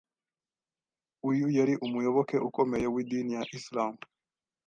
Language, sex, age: Kinyarwanda, male, 19-29